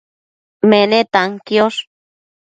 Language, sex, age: Matsés, female, 30-39